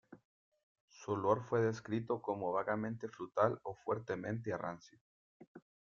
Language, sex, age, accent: Spanish, male, 30-39, América central